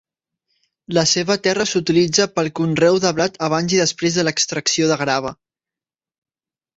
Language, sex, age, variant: Catalan, male, 19-29, Central